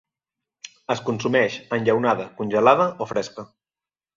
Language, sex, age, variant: Catalan, male, 30-39, Central